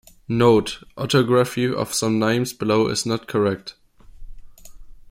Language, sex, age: English, male, 19-29